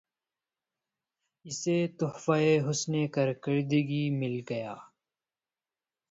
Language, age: Urdu, 19-29